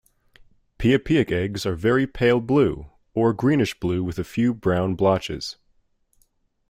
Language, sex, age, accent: English, male, 19-29, United States English